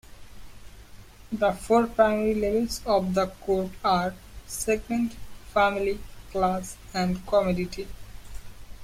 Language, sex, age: English, male, 19-29